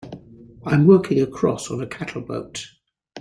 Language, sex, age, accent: English, male, 50-59, Welsh English